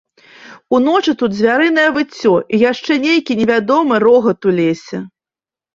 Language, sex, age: Belarusian, female, 30-39